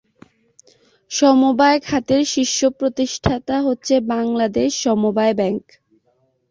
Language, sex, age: Bengali, female, 19-29